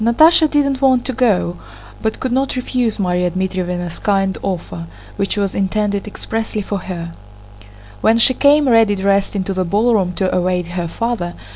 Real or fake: real